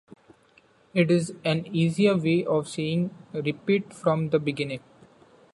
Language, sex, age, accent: English, male, 19-29, India and South Asia (India, Pakistan, Sri Lanka)